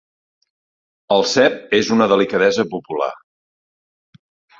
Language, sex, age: Catalan, male, 50-59